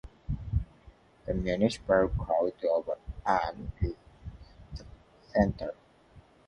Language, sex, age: English, male, 19-29